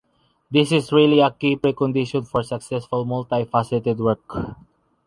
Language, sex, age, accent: English, male, 19-29, Filipino